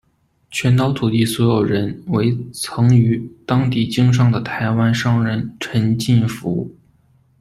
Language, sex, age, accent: Chinese, male, 19-29, 出生地：黑龙江省